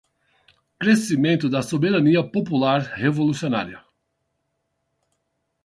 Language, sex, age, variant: Portuguese, male, 40-49, Portuguese (Brasil)